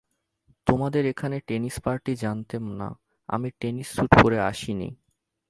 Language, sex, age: Bengali, male, 19-29